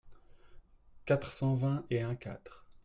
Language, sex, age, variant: French, male, 30-39, Français de métropole